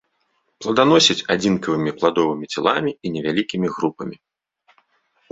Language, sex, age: Belarusian, male, 30-39